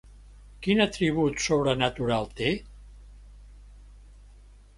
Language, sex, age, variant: Catalan, male, 70-79, Central